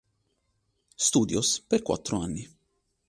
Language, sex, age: Italian, male, 19-29